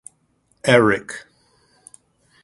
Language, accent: English, United States English